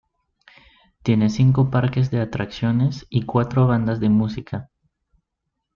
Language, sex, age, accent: Spanish, male, 19-29, México